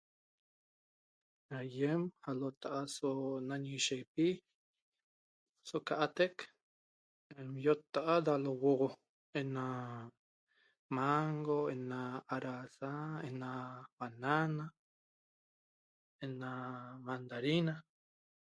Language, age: Toba, 30-39